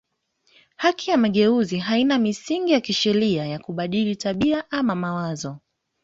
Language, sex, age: Swahili, female, 19-29